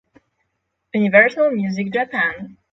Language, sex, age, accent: English, female, 19-29, Slavic; polish